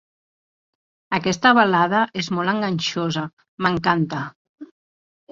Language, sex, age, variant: Catalan, female, 40-49, Central